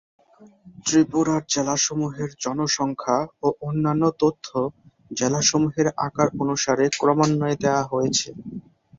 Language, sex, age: Bengali, male, 19-29